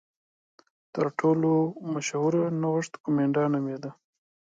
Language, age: Pashto, 19-29